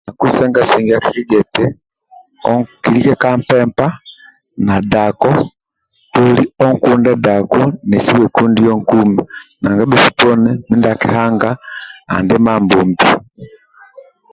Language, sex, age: Amba (Uganda), male, 40-49